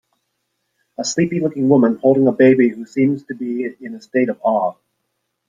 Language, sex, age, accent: English, male, 40-49, United States English